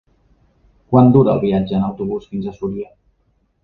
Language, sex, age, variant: Catalan, male, 30-39, Central